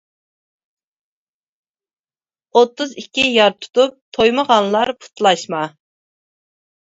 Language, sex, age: Uyghur, female, 30-39